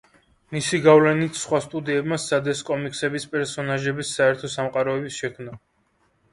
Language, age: Georgian, 19-29